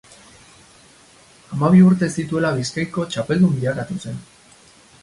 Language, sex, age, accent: Basque, male, 30-39, Mendebalekoa (Araba, Bizkaia, Gipuzkoako mendebaleko herri batzuk)